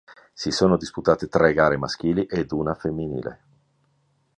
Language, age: Italian, 50-59